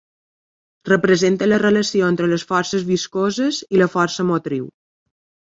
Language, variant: Catalan, Balear